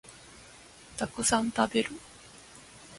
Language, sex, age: Japanese, female, 30-39